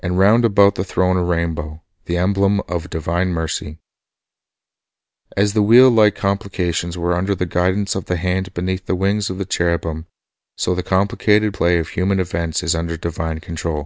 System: none